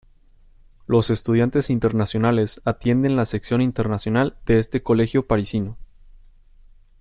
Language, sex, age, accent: Spanish, male, 19-29, México